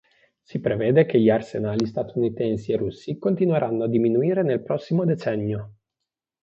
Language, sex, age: Italian, male, 19-29